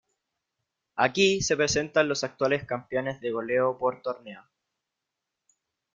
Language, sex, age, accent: Spanish, male, 19-29, Chileno: Chile, Cuyo